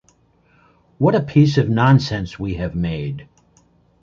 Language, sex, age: English, male, 70-79